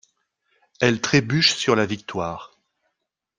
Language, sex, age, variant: French, male, 40-49, Français de métropole